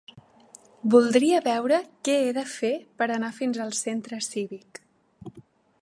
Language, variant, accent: Catalan, Central, central